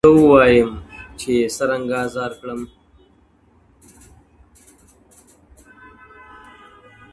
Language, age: Pashto, 19-29